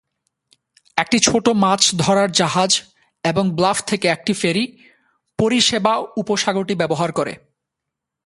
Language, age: Bengali, 19-29